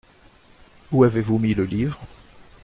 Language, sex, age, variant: French, male, 60-69, Français de métropole